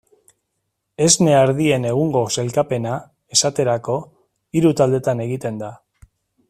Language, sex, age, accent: Basque, male, 40-49, Erdialdekoa edo Nafarra (Gipuzkoa, Nafarroa)